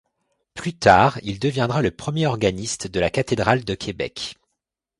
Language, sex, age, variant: French, male, 19-29, Français de métropole